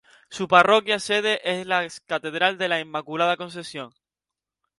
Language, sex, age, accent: Spanish, male, 19-29, España: Islas Canarias